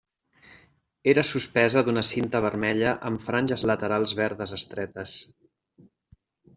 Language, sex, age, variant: Catalan, male, 40-49, Central